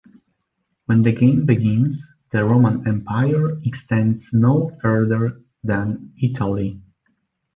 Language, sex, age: English, male, 30-39